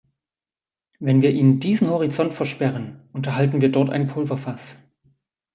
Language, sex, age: German, male, 30-39